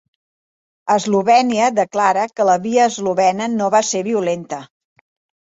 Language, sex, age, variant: Catalan, female, 60-69, Central